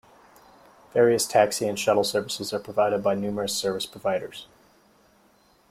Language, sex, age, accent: English, male, 19-29, United States English